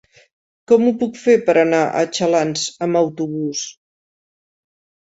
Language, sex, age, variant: Catalan, female, 50-59, Central